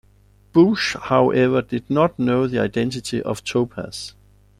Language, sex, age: English, male, 40-49